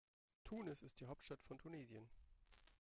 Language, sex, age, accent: German, male, 30-39, Deutschland Deutsch